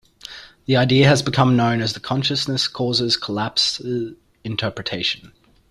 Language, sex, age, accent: English, male, 19-29, Australian English